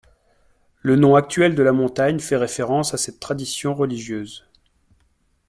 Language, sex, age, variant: French, male, 40-49, Français de métropole